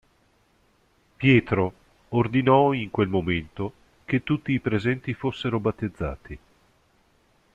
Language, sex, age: Italian, male, 50-59